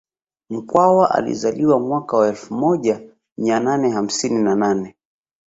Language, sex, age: Swahili, male, 30-39